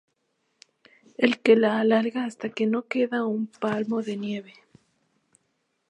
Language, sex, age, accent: Spanish, female, 19-29, México